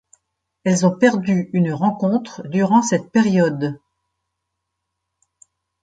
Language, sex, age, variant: French, female, 60-69, Français de métropole